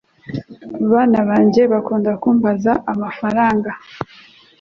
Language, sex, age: Kinyarwanda, female, 19-29